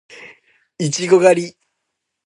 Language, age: Japanese, under 19